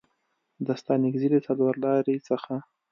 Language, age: Pashto, 19-29